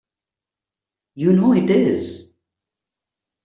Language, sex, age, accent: English, male, 40-49, India and South Asia (India, Pakistan, Sri Lanka)